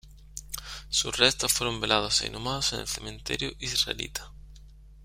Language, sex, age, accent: Spanish, male, 40-49, España: Sur peninsular (Andalucia, Extremadura, Murcia)